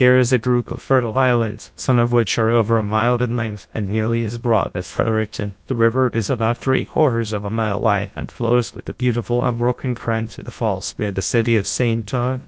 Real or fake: fake